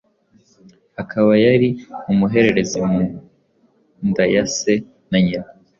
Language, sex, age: Kinyarwanda, male, 19-29